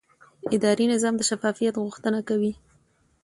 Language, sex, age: Pashto, female, 19-29